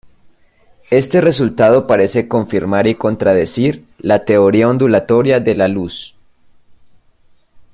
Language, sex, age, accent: Spanish, male, 19-29, Andino-Pacífico: Colombia, Perú, Ecuador, oeste de Bolivia y Venezuela andina